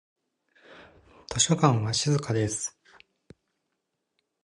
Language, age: Japanese, 19-29